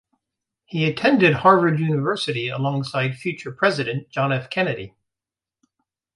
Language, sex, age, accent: English, male, 50-59, United States English